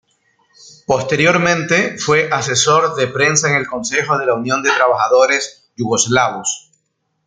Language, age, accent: Spanish, 40-49, Andino-Pacífico: Colombia, Perú, Ecuador, oeste de Bolivia y Venezuela andina